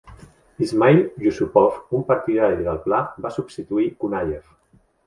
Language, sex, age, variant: Catalan, male, 40-49, Central